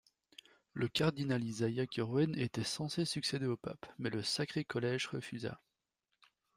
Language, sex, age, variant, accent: French, male, 30-39, Français d'Europe, Français de Belgique